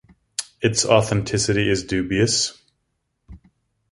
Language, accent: English, United States English